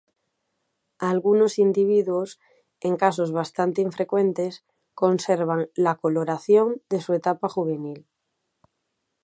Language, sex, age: Spanish, female, 30-39